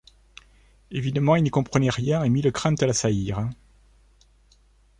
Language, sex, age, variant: French, male, 50-59, Français de métropole